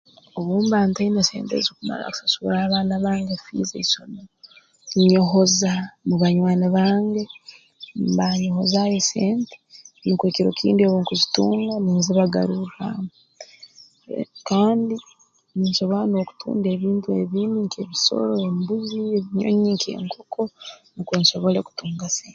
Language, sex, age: Tooro, female, 30-39